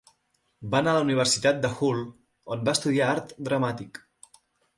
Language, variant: Catalan, Central